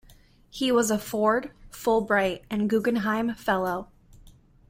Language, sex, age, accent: English, female, 19-29, United States English